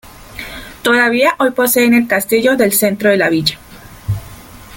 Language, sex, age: Spanish, female, 30-39